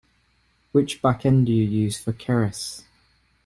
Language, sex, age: English, male, 30-39